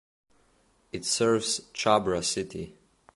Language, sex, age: English, male, under 19